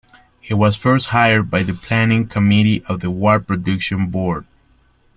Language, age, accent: English, 30-39, United States English